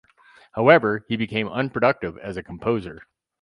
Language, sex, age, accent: English, male, 50-59, United States English